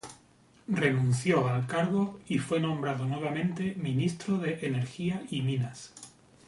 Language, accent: Spanish, España: Sur peninsular (Andalucia, Extremadura, Murcia)